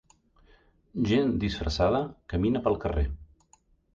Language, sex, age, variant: Catalan, male, 50-59, Central